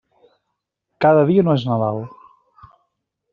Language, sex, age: Catalan, male, 40-49